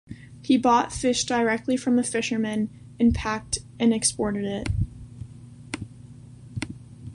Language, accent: English, United States English